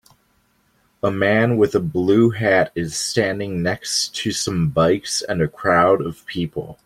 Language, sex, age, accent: English, male, 30-39, United States English